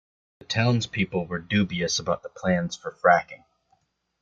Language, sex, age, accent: English, male, 19-29, United States English